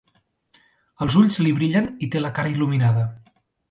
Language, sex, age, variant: Catalan, male, 30-39, Central